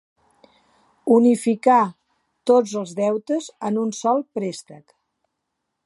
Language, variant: Catalan, Central